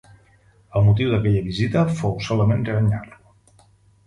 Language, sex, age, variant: Catalan, male, 50-59, Central